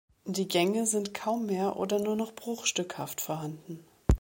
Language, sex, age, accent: German, female, 40-49, Deutschland Deutsch